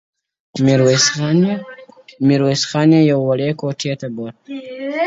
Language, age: Pashto, 19-29